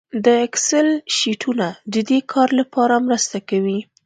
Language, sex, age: Pashto, female, 19-29